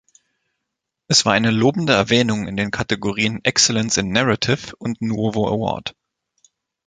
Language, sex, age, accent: German, male, 19-29, Deutschland Deutsch